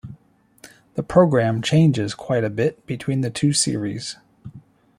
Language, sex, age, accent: English, male, 50-59, United States English